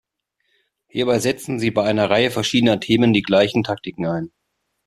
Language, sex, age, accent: German, male, 30-39, Deutschland Deutsch